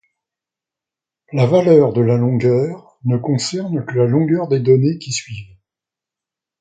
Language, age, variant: French, 60-69, Français de métropole